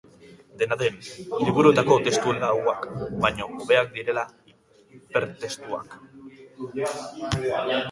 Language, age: Basque, under 19